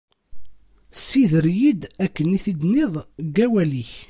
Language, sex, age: Kabyle, male, 30-39